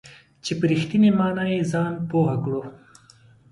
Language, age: Pashto, 30-39